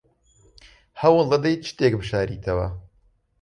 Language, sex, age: Central Kurdish, male, 19-29